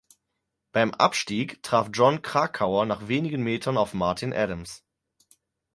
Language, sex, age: German, male, 30-39